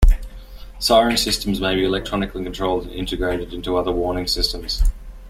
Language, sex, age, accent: English, male, 19-29, Australian English